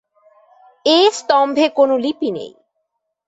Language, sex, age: Bengali, female, 19-29